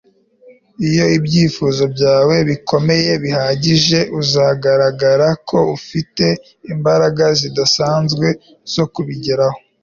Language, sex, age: Kinyarwanda, male, 19-29